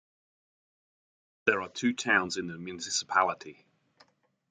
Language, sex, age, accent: English, male, 50-59, England English